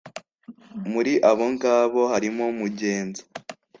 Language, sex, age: Kinyarwanda, male, under 19